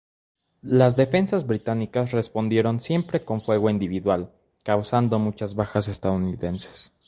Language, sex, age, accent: Spanish, male, 19-29, México